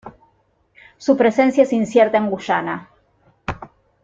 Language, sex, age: Spanish, female, 40-49